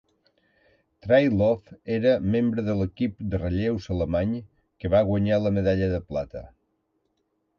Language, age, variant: Catalan, 60-69, Balear